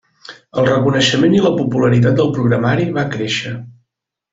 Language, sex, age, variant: Catalan, male, 30-39, Septentrional